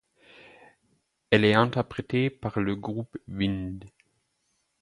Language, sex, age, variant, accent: French, male, 30-39, Français d'Europe, Français d’Allemagne